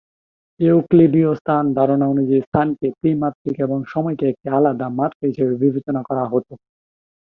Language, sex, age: Bengali, male, 19-29